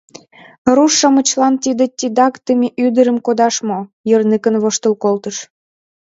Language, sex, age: Mari, female, 19-29